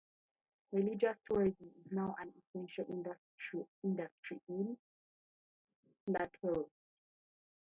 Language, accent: English, United States English